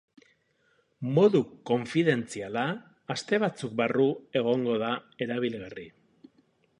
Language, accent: Basque, Erdialdekoa edo Nafarra (Gipuzkoa, Nafarroa)